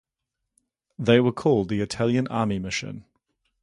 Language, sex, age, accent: English, male, 40-49, New Zealand English